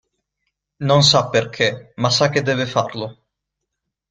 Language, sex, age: Italian, male, 19-29